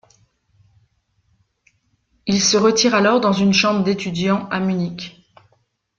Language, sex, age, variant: French, female, 50-59, Français de métropole